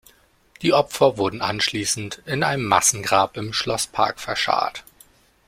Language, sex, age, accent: German, male, 19-29, Deutschland Deutsch